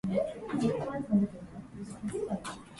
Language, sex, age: Japanese, male, under 19